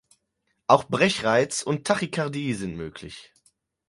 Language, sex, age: German, male, 30-39